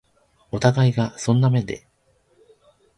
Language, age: Japanese, 30-39